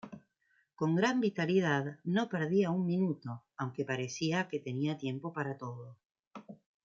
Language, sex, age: Spanish, female, 50-59